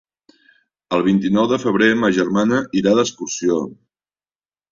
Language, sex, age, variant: Catalan, male, 60-69, Central